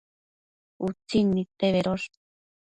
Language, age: Matsés, 19-29